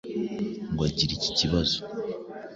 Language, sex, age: Kinyarwanda, male, 19-29